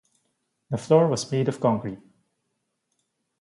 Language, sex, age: English, male, 19-29